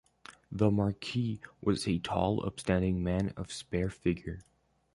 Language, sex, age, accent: English, male, under 19, United States English